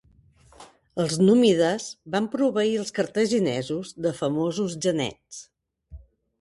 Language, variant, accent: Catalan, Central, central